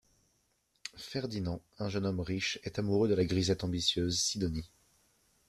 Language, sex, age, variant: French, male, 19-29, Français de métropole